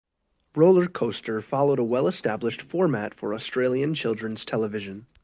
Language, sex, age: English, male, 19-29